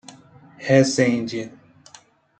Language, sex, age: Portuguese, male, 30-39